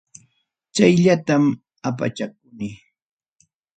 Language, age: Ayacucho Quechua, 60-69